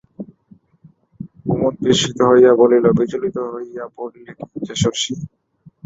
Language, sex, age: Bengali, male, 19-29